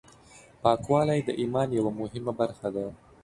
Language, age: Pashto, under 19